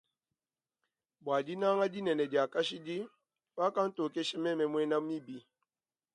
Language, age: Luba-Lulua, 19-29